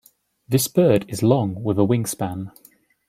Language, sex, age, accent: English, male, 19-29, England English